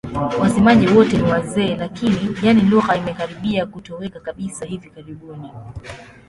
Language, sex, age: Swahili, female, 19-29